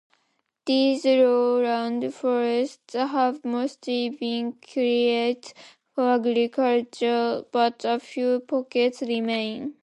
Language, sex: English, female